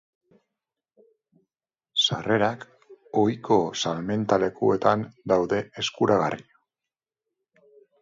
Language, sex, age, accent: Basque, male, 40-49, Mendebalekoa (Araba, Bizkaia, Gipuzkoako mendebaleko herri batzuk)